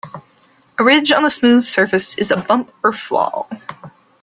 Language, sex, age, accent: English, female, 19-29, United States English